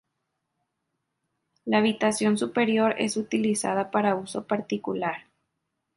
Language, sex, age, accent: Spanish, female, 19-29, México